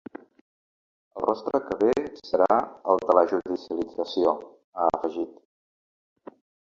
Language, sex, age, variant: Catalan, male, 50-59, Central